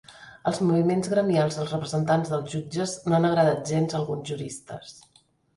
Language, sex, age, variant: Catalan, female, 50-59, Central